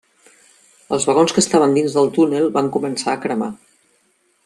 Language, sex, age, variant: Catalan, female, 50-59, Central